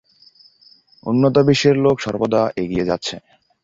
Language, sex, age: Bengali, male, 19-29